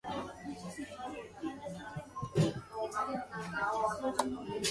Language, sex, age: English, female, 19-29